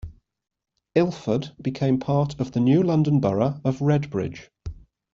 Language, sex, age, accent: English, male, 30-39, England English